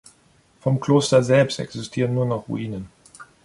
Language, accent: German, Deutschland Deutsch